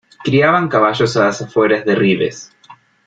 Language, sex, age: Spanish, male, 19-29